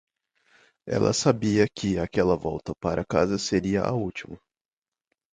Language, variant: Portuguese, Portuguese (Brasil)